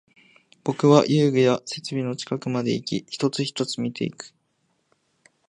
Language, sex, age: Japanese, male, 19-29